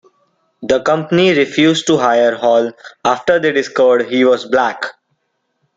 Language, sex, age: English, male, 19-29